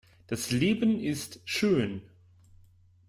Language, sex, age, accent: German, male, 30-39, Deutschland Deutsch